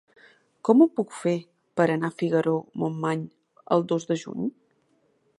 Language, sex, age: Catalan, female, 40-49